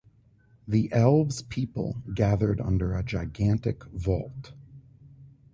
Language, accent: English, United States English